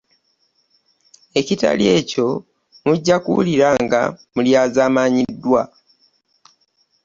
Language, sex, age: Ganda, female, 50-59